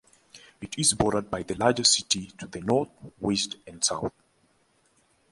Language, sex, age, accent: English, male, 19-29, United States English